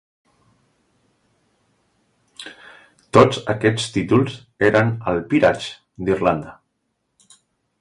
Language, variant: Catalan, Central